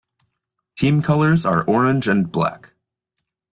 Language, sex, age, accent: English, male, 19-29, United States English